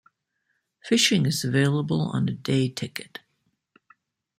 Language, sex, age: English, female, 60-69